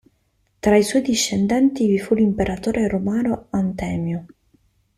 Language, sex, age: Italian, female, 19-29